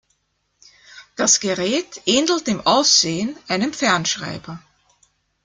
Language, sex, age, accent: German, female, 50-59, Österreichisches Deutsch